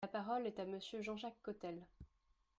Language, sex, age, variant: French, female, under 19, Français de métropole